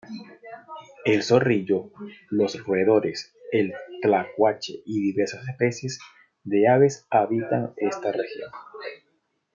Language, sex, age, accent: Spanish, male, 40-49, Caribe: Cuba, Venezuela, Puerto Rico, República Dominicana, Panamá, Colombia caribeña, México caribeño, Costa del golfo de México